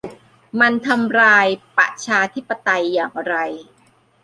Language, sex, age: Thai, female, 40-49